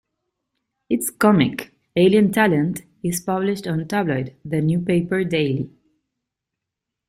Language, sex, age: English, female, 30-39